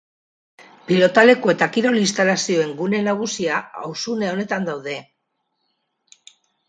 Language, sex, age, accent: Basque, female, 50-59, Mendebalekoa (Araba, Bizkaia, Gipuzkoako mendebaleko herri batzuk)